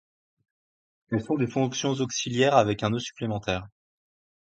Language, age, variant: French, 19-29, Français de métropole